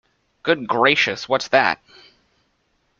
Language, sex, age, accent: English, male, 19-29, United States English